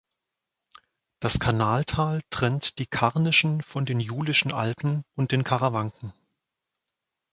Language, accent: German, Deutschland Deutsch